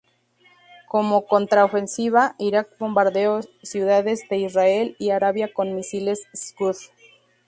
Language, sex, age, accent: Spanish, female, 30-39, México